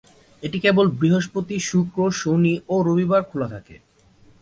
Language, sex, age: Bengali, male, 19-29